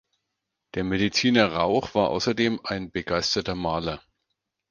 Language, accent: German, Deutschland Deutsch